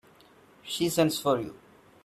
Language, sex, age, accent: English, male, 19-29, India and South Asia (India, Pakistan, Sri Lanka)